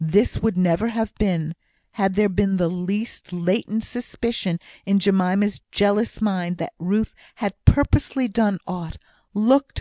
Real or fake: real